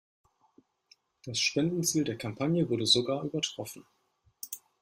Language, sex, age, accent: German, male, 19-29, Deutschland Deutsch